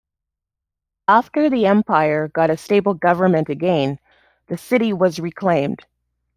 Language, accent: English, Canadian English